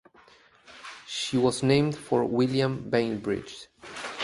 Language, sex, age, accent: English, male, 30-39, United States English